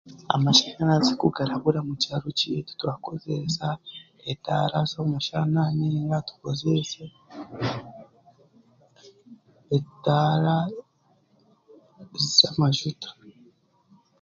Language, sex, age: Chiga, male, 30-39